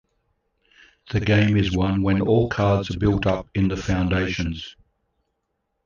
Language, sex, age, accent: English, male, 60-69, Australian English